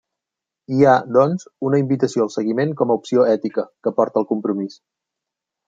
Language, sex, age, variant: Catalan, male, 30-39, Central